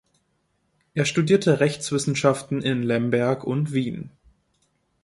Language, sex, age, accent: German, male, 19-29, Deutschland Deutsch